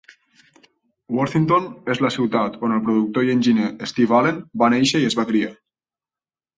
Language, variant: Catalan, Septentrional